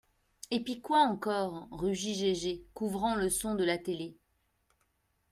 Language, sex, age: French, female, 40-49